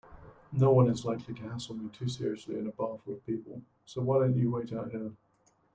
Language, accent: English, England English